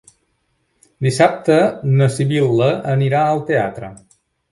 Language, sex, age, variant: Catalan, male, 40-49, Central